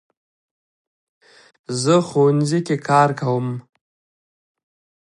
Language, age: Pashto, 19-29